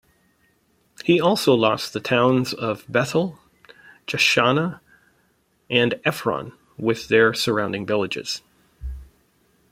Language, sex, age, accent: English, male, 50-59, United States English